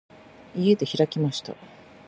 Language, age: Japanese, 60-69